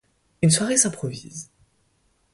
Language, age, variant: French, 19-29, Français de métropole